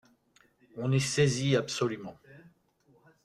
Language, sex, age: French, male, 60-69